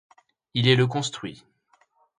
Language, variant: French, Français de métropole